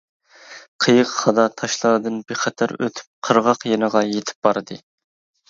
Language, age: Uyghur, 19-29